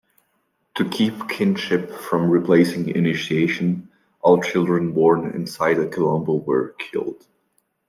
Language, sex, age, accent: English, male, 19-29, United States English